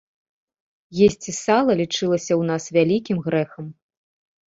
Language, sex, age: Belarusian, female, 30-39